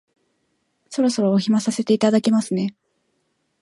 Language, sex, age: Japanese, female, 19-29